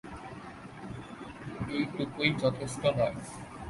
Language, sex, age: Bengali, male, 19-29